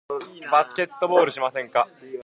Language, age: Japanese, 19-29